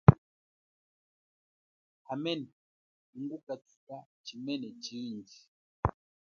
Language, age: Chokwe, 40-49